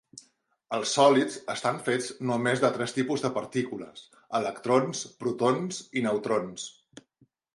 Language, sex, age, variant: Catalan, male, 50-59, Central